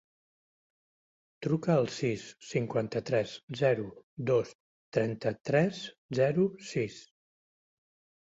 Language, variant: Catalan, Central